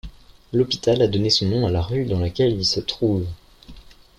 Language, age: French, under 19